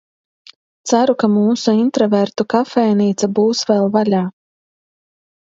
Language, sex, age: Latvian, female, 30-39